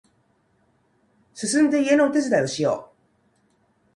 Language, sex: Japanese, female